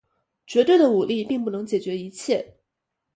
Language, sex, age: Chinese, female, 19-29